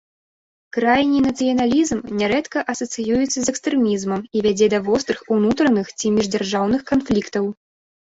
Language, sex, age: Belarusian, female, 19-29